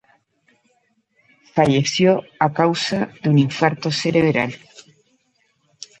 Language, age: Spanish, 40-49